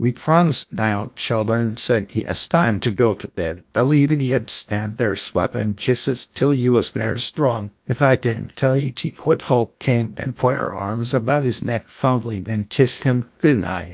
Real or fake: fake